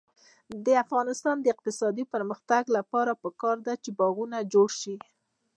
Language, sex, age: Pashto, female, 30-39